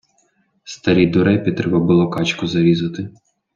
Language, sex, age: Ukrainian, male, 30-39